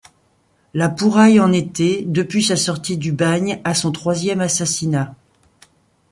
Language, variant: French, Français de métropole